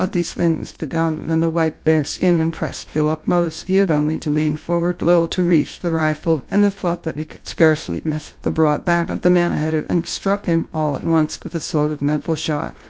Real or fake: fake